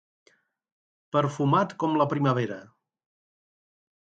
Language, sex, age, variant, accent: Catalan, male, 60-69, Central, central